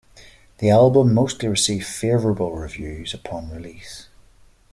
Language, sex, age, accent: English, male, 40-49, Irish English